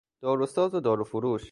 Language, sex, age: Persian, male, under 19